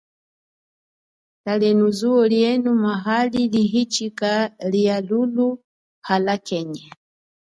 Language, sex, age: Chokwe, female, 40-49